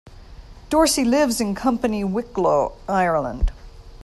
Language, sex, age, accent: English, female, 60-69, United States English